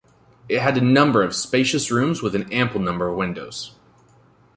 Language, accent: English, United States English